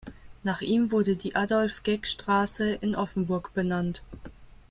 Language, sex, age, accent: German, female, 19-29, Deutschland Deutsch